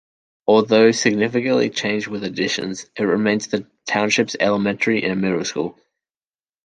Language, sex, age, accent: English, male, 19-29, Australian English